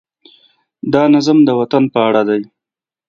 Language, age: Pashto, 30-39